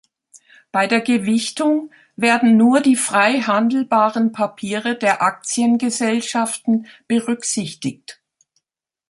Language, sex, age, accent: German, female, 70-79, Deutschland Deutsch